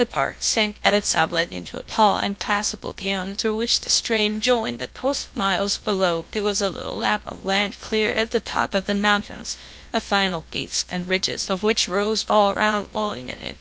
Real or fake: fake